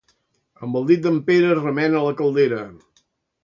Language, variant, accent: Catalan, Central, central